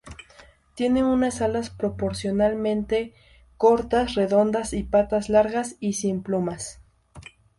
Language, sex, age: Spanish, female, under 19